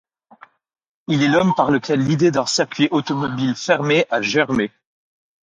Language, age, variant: French, under 19, Français de métropole